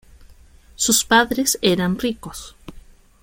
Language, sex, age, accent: Spanish, female, 19-29, Chileno: Chile, Cuyo